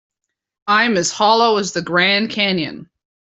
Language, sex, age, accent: English, female, 19-29, Canadian English